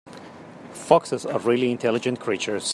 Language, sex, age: English, male, 30-39